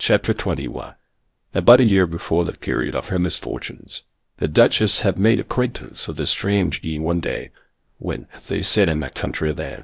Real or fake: fake